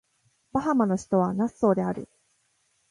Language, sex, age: Japanese, male, 19-29